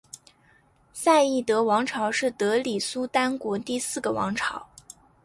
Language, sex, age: Chinese, female, 19-29